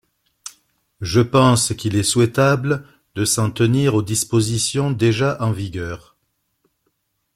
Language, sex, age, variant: French, male, 50-59, Français de métropole